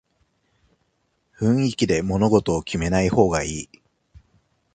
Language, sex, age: Japanese, male, 30-39